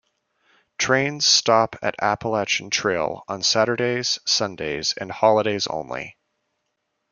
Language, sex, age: English, male, 19-29